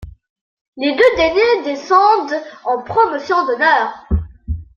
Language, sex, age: French, female, 19-29